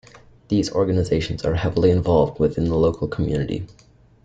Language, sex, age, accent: English, male, under 19, Canadian English